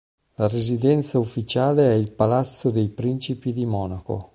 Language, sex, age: Italian, male, 50-59